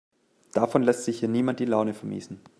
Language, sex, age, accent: German, male, 19-29, Deutschland Deutsch